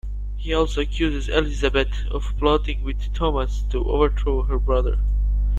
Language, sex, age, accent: English, male, 19-29, United States English